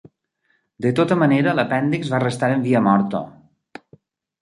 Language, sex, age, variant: Catalan, male, 40-49, Balear